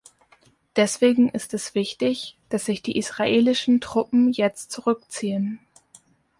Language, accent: German, Deutschland Deutsch